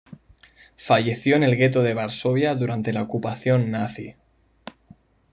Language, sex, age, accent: Spanish, male, 19-29, España: Norte peninsular (Asturias, Castilla y León, Cantabria, País Vasco, Navarra, Aragón, La Rioja, Guadalajara, Cuenca)